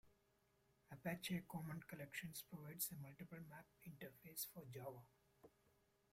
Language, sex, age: English, male, 50-59